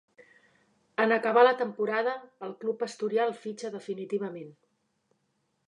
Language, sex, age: Catalan, female, 30-39